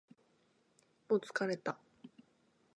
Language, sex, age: Japanese, female, 19-29